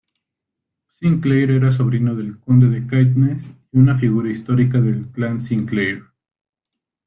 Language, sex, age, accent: Spanish, male, 30-39, México